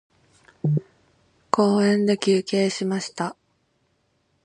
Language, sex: Japanese, female